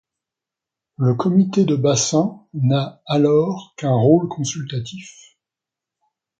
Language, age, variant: French, 60-69, Français de métropole